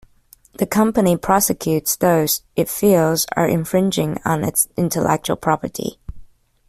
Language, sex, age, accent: English, female, 19-29, United States English